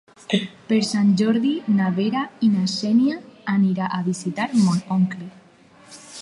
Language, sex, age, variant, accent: Catalan, female, under 19, Alacantí, valencià